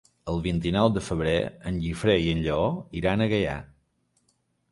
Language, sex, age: Catalan, male, 40-49